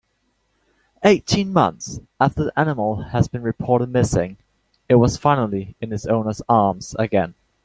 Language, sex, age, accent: English, male, 19-29, United States English